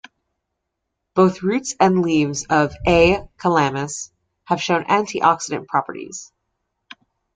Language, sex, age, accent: English, female, 19-29, United States English